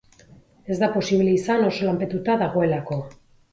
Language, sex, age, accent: Basque, female, 40-49, Erdialdekoa edo Nafarra (Gipuzkoa, Nafarroa)